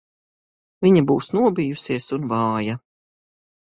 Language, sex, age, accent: Latvian, female, 50-59, Vidzemes